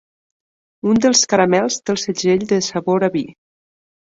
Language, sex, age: Catalan, female, 30-39